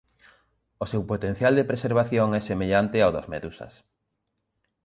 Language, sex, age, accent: Galician, male, 30-39, Normativo (estándar)